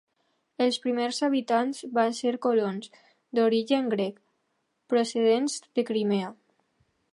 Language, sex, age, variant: Catalan, female, under 19, Alacantí